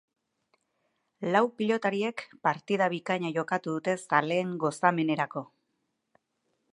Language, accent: Basque, Erdialdekoa edo Nafarra (Gipuzkoa, Nafarroa)